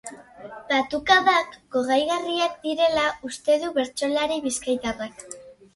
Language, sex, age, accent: Basque, female, 40-49, Erdialdekoa edo Nafarra (Gipuzkoa, Nafarroa)